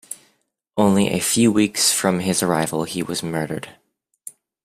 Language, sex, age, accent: English, male, under 19, United States English